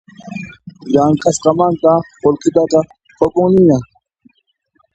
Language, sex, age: Puno Quechua, male, 30-39